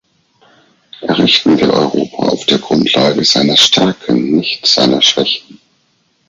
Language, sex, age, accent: German, male, 50-59, Deutschland Deutsch